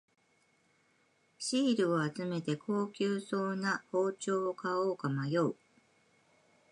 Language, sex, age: Japanese, female, 50-59